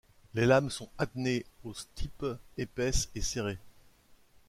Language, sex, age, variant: French, male, 40-49, Français de métropole